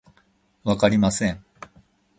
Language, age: Japanese, 50-59